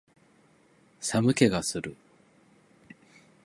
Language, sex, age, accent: Japanese, male, 30-39, 関西弁